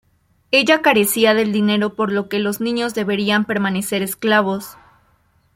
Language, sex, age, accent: Spanish, female, 19-29, México